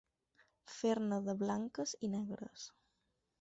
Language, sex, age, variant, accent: Catalan, female, 19-29, Balear, menorquí